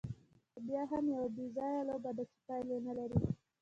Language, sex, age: Pashto, female, under 19